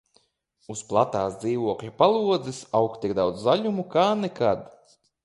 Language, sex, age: Latvian, male, 30-39